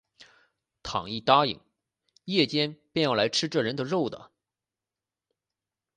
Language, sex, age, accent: Chinese, male, 19-29, 出生地：山东省